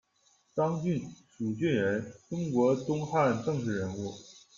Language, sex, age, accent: Chinese, male, 19-29, 出生地：辽宁省